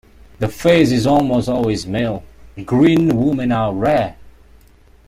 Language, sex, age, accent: English, male, 19-29, Malaysian English